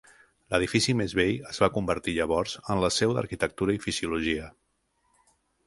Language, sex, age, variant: Catalan, male, 30-39, Central